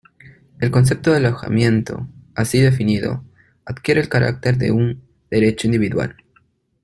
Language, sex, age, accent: Spanish, male, 30-39, Andino-Pacífico: Colombia, Perú, Ecuador, oeste de Bolivia y Venezuela andina